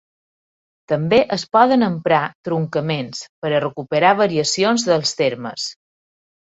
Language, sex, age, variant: Catalan, female, 30-39, Balear